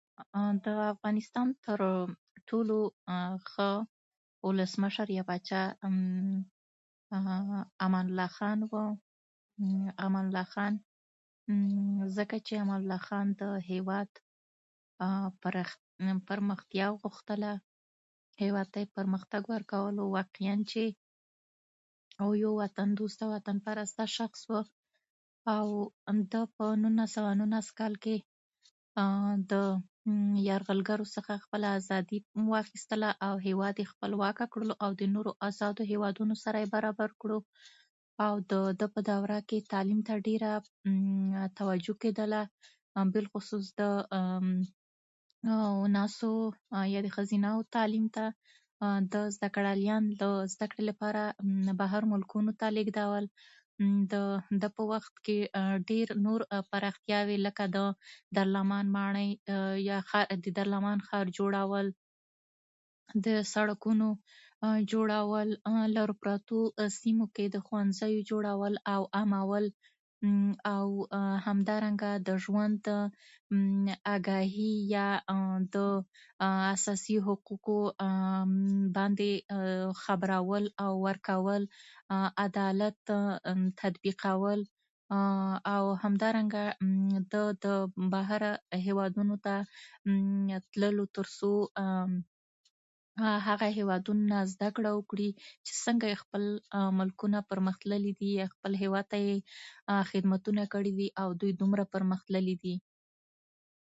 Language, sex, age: Pashto, female, 30-39